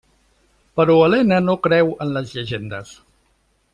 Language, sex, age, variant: Catalan, male, 60-69, Central